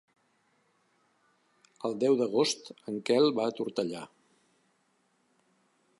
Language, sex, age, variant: Catalan, male, 50-59, Central